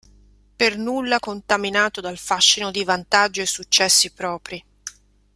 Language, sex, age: Italian, female, 50-59